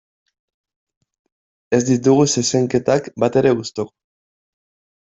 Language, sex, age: Basque, male, 19-29